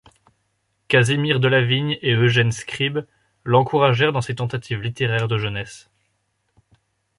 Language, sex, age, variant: French, male, 19-29, Français de métropole